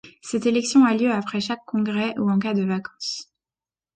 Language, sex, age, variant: French, female, 30-39, Français de métropole